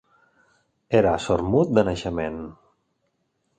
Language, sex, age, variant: Catalan, male, 40-49, Central